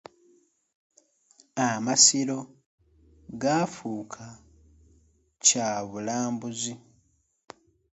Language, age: Ganda, 19-29